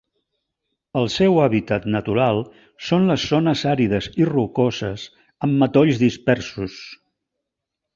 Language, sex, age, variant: Catalan, male, 60-69, Central